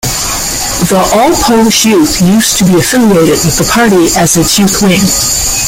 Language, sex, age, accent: English, female, 30-39, Canadian English